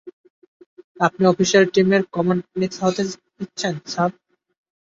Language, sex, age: Bengali, male, 19-29